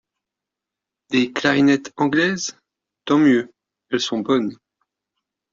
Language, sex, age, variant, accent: French, male, 30-39, Français d'Europe, Français de Suisse